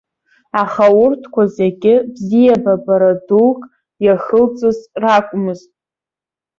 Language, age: Abkhazian, under 19